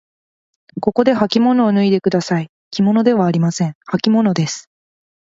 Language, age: Japanese, 19-29